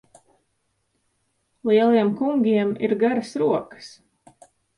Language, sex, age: Latvian, female, 40-49